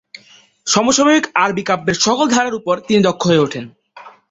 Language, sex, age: Bengali, male, 19-29